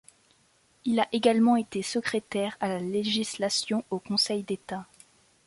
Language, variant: French, Français de métropole